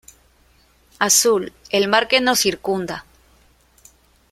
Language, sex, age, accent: Spanish, female, 30-39, Andino-Pacífico: Colombia, Perú, Ecuador, oeste de Bolivia y Venezuela andina